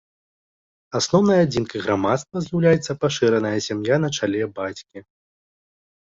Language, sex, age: Belarusian, male, 19-29